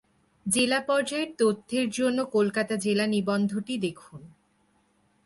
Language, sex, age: Bengali, female, 19-29